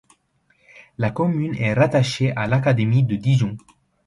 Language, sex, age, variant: French, male, 19-29, Français de métropole